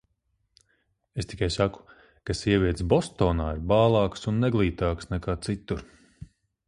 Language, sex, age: Latvian, male, 40-49